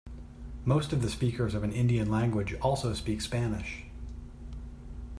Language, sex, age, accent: English, male, 40-49, United States English